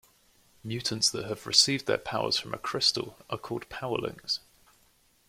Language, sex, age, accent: English, male, 19-29, England English